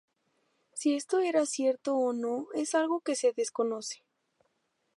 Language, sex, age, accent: Spanish, female, 19-29, México